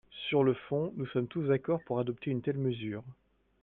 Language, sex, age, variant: French, male, 40-49, Français de métropole